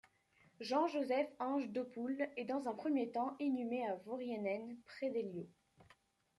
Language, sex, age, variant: French, female, under 19, Français de métropole